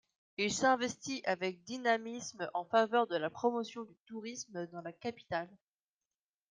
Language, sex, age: French, female, under 19